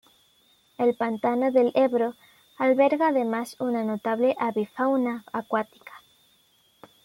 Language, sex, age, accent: Spanish, female, under 19, España: Centro-Sur peninsular (Madrid, Toledo, Castilla-La Mancha)